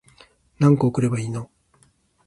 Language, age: Japanese, 50-59